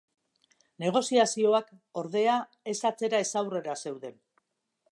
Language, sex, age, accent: Basque, female, 60-69, Mendebalekoa (Araba, Bizkaia, Gipuzkoako mendebaleko herri batzuk)